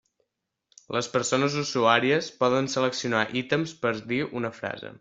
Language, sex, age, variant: Catalan, male, under 19, Balear